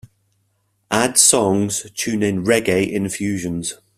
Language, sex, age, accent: English, male, 40-49, Scottish English